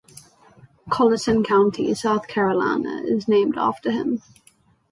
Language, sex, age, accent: English, female, under 19, England English; Southern African (South Africa, Zimbabwe, Namibia)